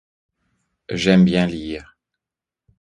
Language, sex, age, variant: French, male, 50-59, Français de métropole